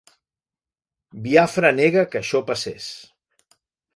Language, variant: Catalan, Central